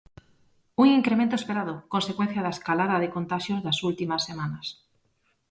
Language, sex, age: Galician, female, 30-39